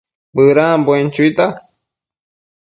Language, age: Matsés, under 19